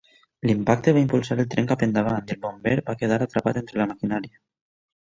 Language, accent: Catalan, valencià